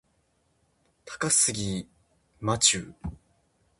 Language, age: Japanese, 19-29